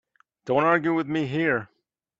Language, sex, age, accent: English, male, 30-39, United States English